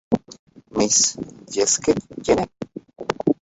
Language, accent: Bengali, শুদ্ধ; চলিত